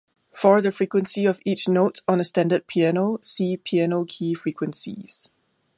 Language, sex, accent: English, female, Singaporean English